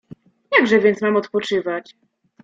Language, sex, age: Polish, female, 19-29